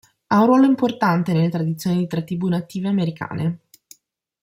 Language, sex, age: Italian, female, 30-39